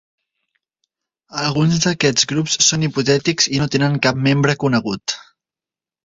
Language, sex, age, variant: Catalan, male, 19-29, Central